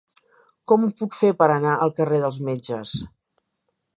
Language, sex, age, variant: Catalan, female, 50-59, Central